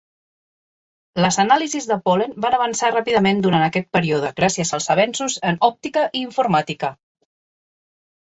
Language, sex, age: Catalan, female, 40-49